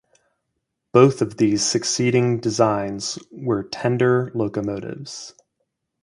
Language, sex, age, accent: English, male, 30-39, United States English